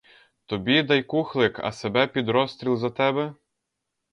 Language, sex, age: Ukrainian, male, 19-29